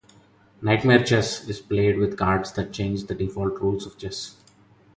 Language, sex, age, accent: English, male, 30-39, India and South Asia (India, Pakistan, Sri Lanka)